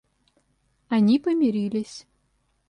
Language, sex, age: Russian, female, 30-39